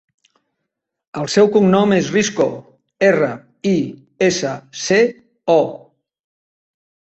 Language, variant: Catalan, Central